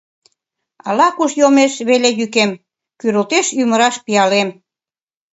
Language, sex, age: Mari, female, 19-29